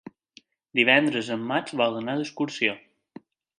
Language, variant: Catalan, Balear